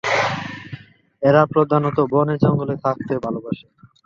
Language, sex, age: Bengali, male, 19-29